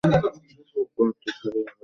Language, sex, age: Bengali, male, under 19